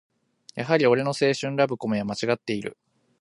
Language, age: Japanese, 19-29